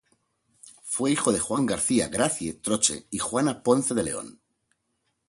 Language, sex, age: Spanish, male, 50-59